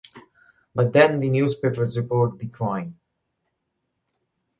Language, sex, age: English, male, under 19